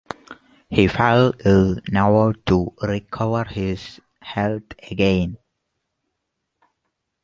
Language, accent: English, India and South Asia (India, Pakistan, Sri Lanka)